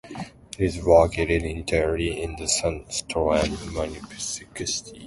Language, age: English, under 19